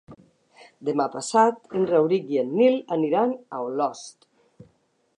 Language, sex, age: Catalan, female, 60-69